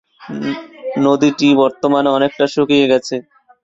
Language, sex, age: Bengali, male, 19-29